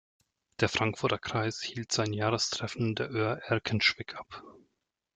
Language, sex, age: German, male, 30-39